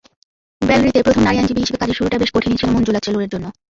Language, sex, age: Bengali, female, 19-29